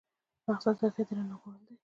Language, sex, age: Pashto, female, 30-39